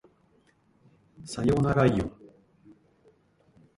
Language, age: Japanese, 50-59